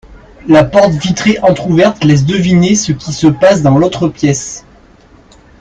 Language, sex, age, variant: French, male, 30-39, Français de métropole